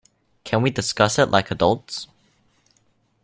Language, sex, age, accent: English, male, under 19, United States English